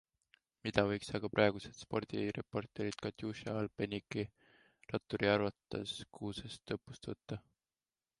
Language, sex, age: Estonian, male, 19-29